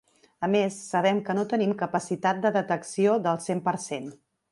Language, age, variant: Catalan, 40-49, Central